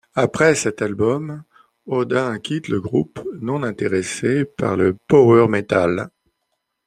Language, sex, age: French, male, 50-59